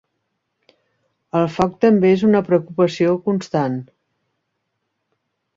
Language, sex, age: Catalan, female, 60-69